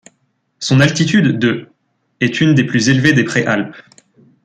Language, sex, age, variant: French, male, 19-29, Français de métropole